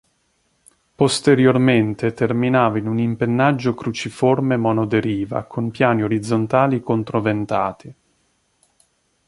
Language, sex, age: Italian, male, 30-39